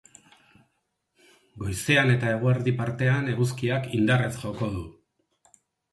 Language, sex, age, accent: Basque, male, 50-59, Erdialdekoa edo Nafarra (Gipuzkoa, Nafarroa)